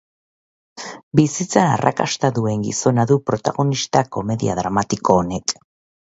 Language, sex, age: Basque, female, 40-49